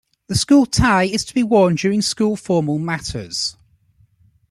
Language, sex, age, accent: English, male, 19-29, England English